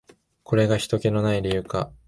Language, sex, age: Japanese, male, 19-29